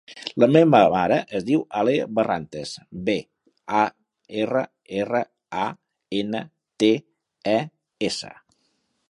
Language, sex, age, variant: Catalan, male, 50-59, Central